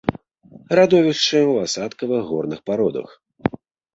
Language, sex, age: Belarusian, male, 30-39